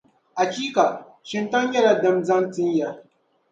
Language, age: Dagbani, 19-29